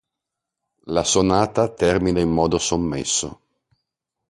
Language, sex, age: Italian, male, 50-59